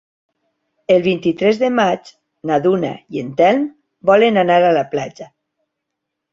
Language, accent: Catalan, valencià